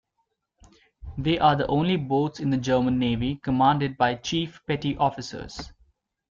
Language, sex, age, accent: English, male, 19-29, India and South Asia (India, Pakistan, Sri Lanka)